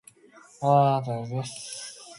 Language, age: Japanese, 19-29